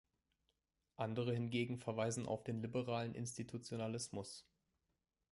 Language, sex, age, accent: German, male, 19-29, Deutschland Deutsch